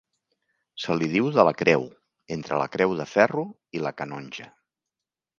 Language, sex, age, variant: Catalan, male, 60-69, Central